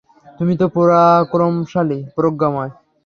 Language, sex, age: Bengali, male, under 19